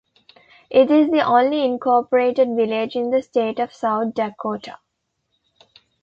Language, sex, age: English, female, 19-29